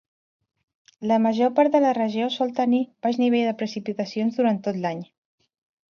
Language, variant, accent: Catalan, Central, central